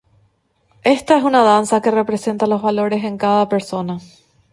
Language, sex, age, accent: Spanish, female, 30-39, Rioplatense: Argentina, Uruguay, este de Bolivia, Paraguay